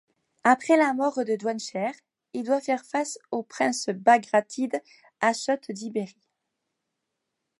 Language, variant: French, Français de métropole